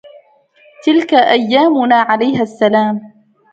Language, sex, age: Arabic, female, 19-29